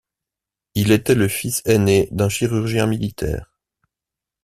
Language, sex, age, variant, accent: French, male, 40-49, Français d'Europe, Français de Suisse